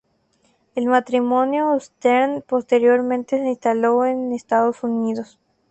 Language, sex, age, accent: Spanish, male, 19-29, México